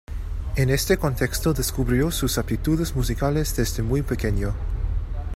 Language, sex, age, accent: Spanish, male, 19-29, España: Centro-Sur peninsular (Madrid, Toledo, Castilla-La Mancha)